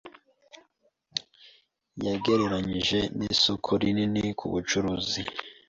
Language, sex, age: Kinyarwanda, male, 19-29